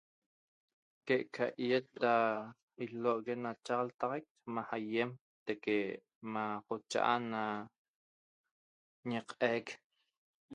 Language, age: Toba, 30-39